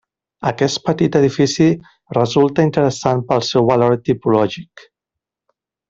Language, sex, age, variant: Catalan, male, 40-49, Central